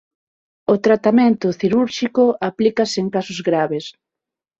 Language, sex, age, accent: Galician, female, 30-39, Normativo (estándar); Neofalante